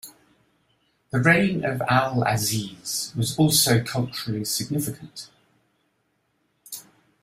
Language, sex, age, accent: English, male, 50-59, England English